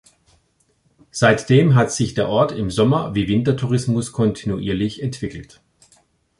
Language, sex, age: German, female, 40-49